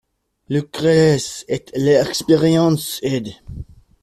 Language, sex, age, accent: English, male, 30-39, United States English